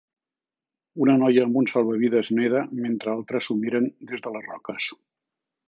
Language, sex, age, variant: Catalan, male, 60-69, Central